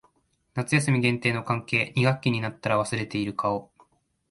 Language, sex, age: Japanese, male, 19-29